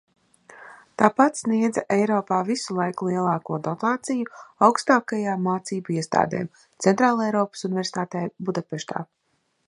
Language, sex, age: Latvian, female, 30-39